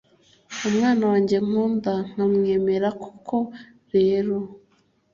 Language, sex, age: Kinyarwanda, female, 19-29